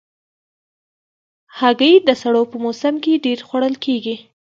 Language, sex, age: Pashto, female, 19-29